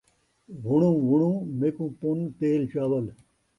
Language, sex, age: Saraiki, male, 50-59